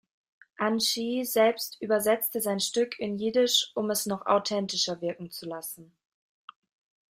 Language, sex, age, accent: German, female, 19-29, Deutschland Deutsch